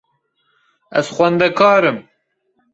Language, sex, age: Kurdish, male, 30-39